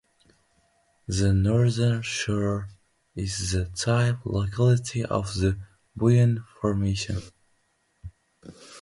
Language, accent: English, England English